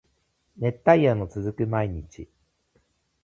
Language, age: Japanese, 30-39